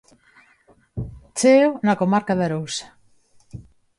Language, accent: Galician, Neofalante